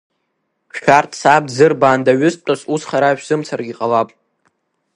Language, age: Abkhazian, under 19